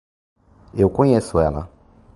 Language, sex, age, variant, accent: Portuguese, male, 50-59, Portuguese (Brasil), Paulista